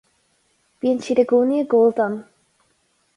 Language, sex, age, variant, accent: Irish, female, 19-29, Gaeilge Uladh, Cainteoir líofa, ní ó dhúchas